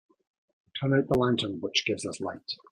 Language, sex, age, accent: English, male, 50-59, Scottish English